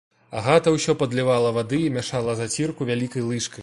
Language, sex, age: Belarusian, male, 19-29